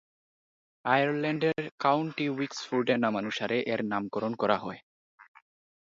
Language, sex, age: Bengali, male, under 19